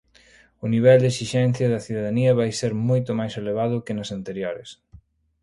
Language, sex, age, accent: Galician, male, 30-39, Normativo (estándar)